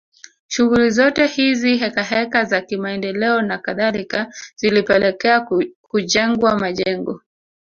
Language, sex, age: Swahili, female, 30-39